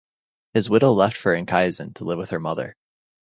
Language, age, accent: English, 19-29, United States English